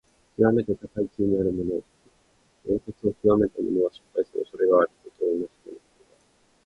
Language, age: Japanese, under 19